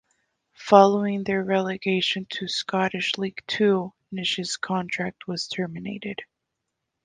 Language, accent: English, Canadian English